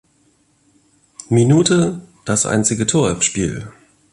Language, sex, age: German, male, 40-49